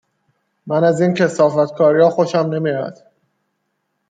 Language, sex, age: Persian, male, 19-29